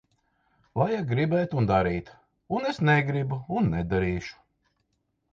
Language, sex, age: Latvian, male, 50-59